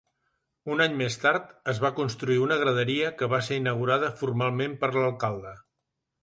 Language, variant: Catalan, Central